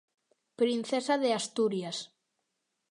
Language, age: Galician, under 19